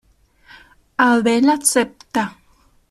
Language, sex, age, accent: Spanish, female, 19-29, Rioplatense: Argentina, Uruguay, este de Bolivia, Paraguay